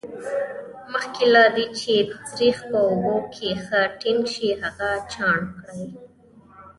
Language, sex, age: Pashto, female, 19-29